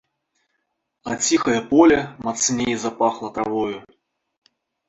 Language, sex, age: Belarusian, male, 40-49